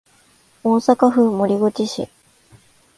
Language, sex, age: Japanese, female, 19-29